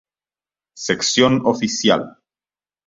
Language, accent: Spanish, Rioplatense: Argentina, Uruguay, este de Bolivia, Paraguay